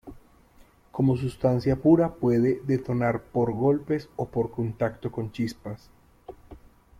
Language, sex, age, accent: Spanish, male, 30-39, Andino-Pacífico: Colombia, Perú, Ecuador, oeste de Bolivia y Venezuela andina